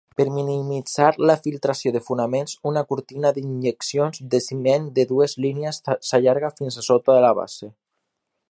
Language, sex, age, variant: Catalan, male, 19-29, Central